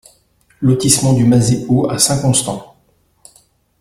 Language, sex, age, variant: French, male, 30-39, Français de métropole